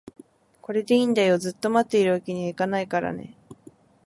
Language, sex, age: Japanese, female, 19-29